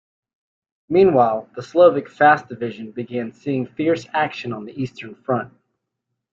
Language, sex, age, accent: English, male, 30-39, United States English